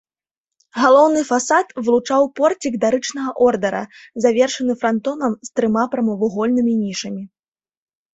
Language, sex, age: Belarusian, female, 19-29